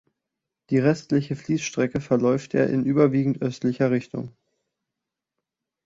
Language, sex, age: German, male, 19-29